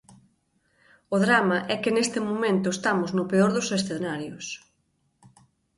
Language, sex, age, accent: Galician, female, 30-39, Normativo (estándar)